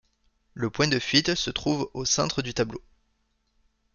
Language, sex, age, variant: French, male, 19-29, Français de métropole